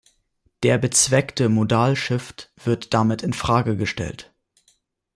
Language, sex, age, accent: German, male, 19-29, Deutschland Deutsch